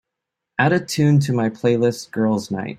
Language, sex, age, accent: English, male, 19-29, United States English